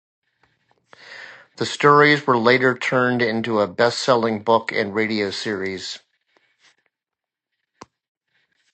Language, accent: English, United States English